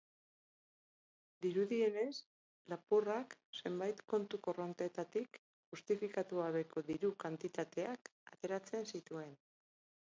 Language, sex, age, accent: Basque, female, 50-59, Erdialdekoa edo Nafarra (Gipuzkoa, Nafarroa)